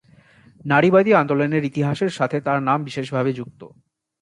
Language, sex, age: Bengali, male, 19-29